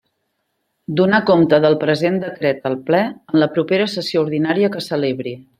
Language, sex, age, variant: Catalan, female, 50-59, Central